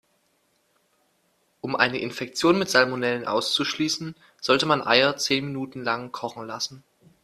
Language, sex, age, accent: German, male, 19-29, Deutschland Deutsch